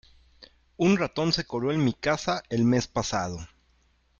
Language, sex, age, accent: Spanish, male, 30-39, México